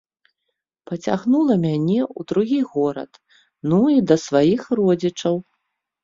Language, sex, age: Belarusian, female, 40-49